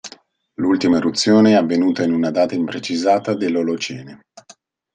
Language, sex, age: Italian, male, 40-49